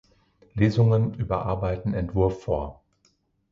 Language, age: German, 40-49